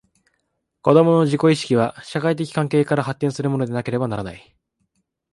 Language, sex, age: Japanese, male, 19-29